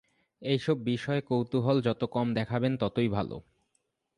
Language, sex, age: Bengali, male, 19-29